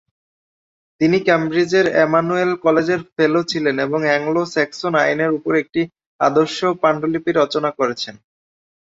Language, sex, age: Bengali, male, 19-29